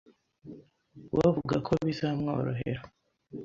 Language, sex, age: Kinyarwanda, male, under 19